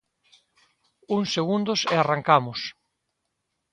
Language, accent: Galician, Central (gheada); Normativo (estándar)